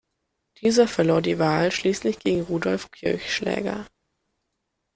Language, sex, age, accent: German, male, under 19, Deutschland Deutsch